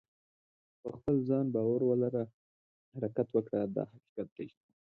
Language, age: Pashto, 19-29